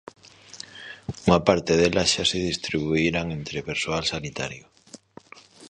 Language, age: Galician, 30-39